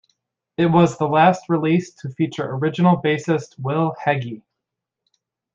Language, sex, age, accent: English, male, 19-29, United States English